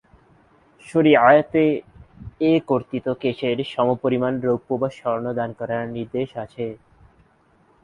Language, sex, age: Bengali, male, 19-29